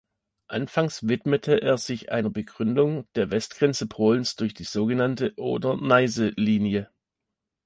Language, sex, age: German, male, 30-39